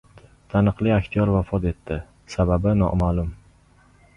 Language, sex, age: Uzbek, male, 19-29